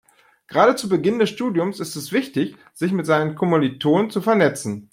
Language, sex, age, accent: German, male, 30-39, Deutschland Deutsch